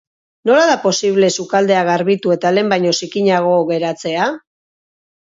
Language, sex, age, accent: Basque, female, 40-49, Mendebalekoa (Araba, Bizkaia, Gipuzkoako mendebaleko herri batzuk)